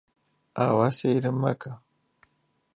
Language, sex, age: Central Kurdish, male, 30-39